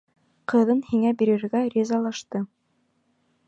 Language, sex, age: Bashkir, female, 19-29